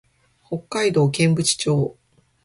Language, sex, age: Japanese, female, 40-49